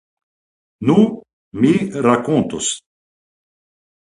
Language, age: Esperanto, 60-69